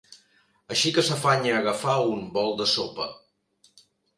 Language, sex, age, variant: Catalan, male, 50-59, Central